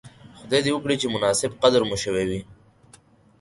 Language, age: Pashto, 19-29